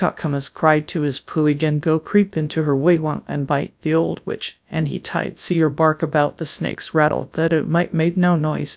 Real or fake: fake